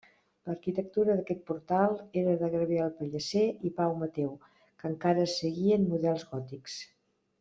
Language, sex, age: Catalan, female, 60-69